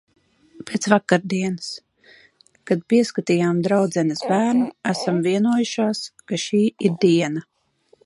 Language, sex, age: Latvian, female, 40-49